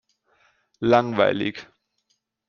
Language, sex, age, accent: German, male, 19-29, Deutschland Deutsch